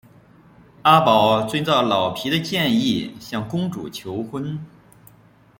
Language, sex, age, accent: Chinese, male, 30-39, 出生地：河南省